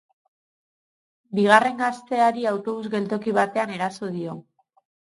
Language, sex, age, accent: Basque, female, 30-39, Mendebalekoa (Araba, Bizkaia, Gipuzkoako mendebaleko herri batzuk)